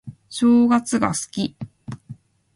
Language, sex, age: Japanese, female, 30-39